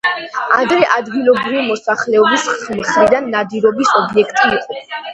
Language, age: Georgian, under 19